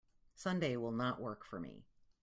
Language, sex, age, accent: English, female, 40-49, United States English